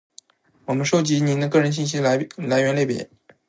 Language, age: Chinese, 19-29